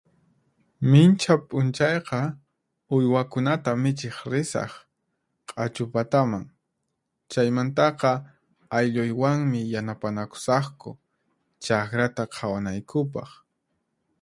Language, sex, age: Puno Quechua, male, 30-39